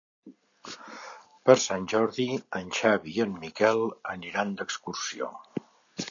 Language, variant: Catalan, Central